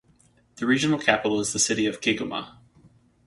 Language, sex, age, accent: English, male, 30-39, United States English